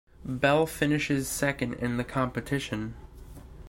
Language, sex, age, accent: English, male, 19-29, United States English